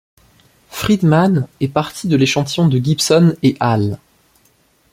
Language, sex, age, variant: French, male, 19-29, Français de métropole